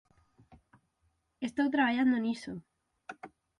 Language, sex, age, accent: Galician, female, 19-29, Atlántico (seseo e gheada)